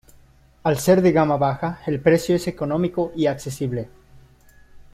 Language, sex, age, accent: Spanish, male, 19-29, México